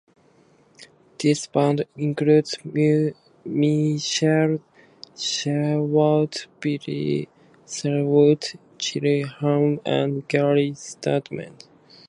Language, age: English, under 19